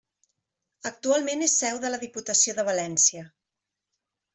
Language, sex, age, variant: Catalan, female, 40-49, Central